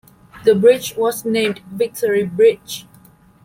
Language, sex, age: English, male, under 19